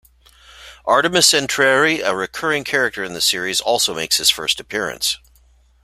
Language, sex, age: English, male, 50-59